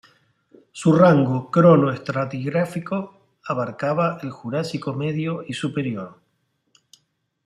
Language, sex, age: Spanish, male, 50-59